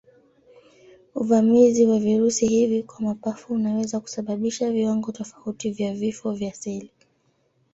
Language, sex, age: Swahili, female, 19-29